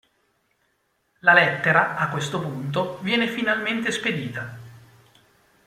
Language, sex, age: Italian, male, 40-49